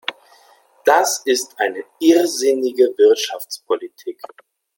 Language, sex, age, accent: German, male, 30-39, Deutschland Deutsch